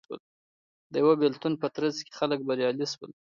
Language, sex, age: Pashto, male, 30-39